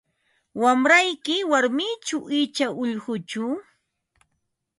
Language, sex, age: Ambo-Pasco Quechua, female, 50-59